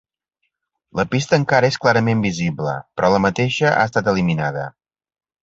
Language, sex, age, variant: Catalan, male, 50-59, Central